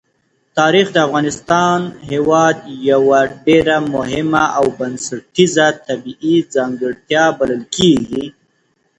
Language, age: Pashto, 19-29